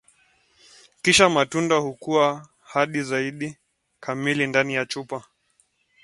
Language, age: English, 19-29